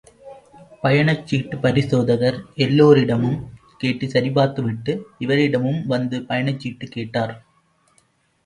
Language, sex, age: Tamil, male, 19-29